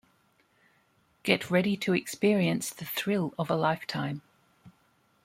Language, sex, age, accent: English, female, 30-39, Australian English